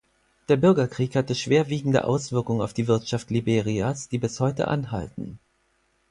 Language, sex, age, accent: German, male, 40-49, Deutschland Deutsch